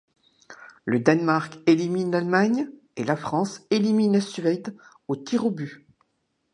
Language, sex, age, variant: French, female, 60-69, Français de métropole